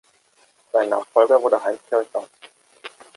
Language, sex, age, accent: German, male, 30-39, Deutschland Deutsch